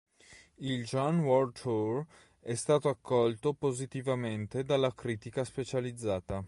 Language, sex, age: Italian, male, 30-39